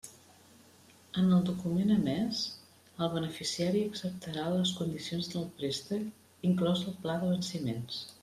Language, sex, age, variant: Catalan, female, 50-59, Central